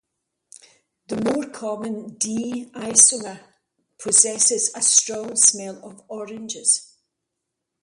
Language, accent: English, Scottish English